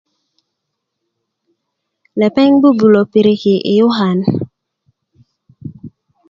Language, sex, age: Kuku, female, 19-29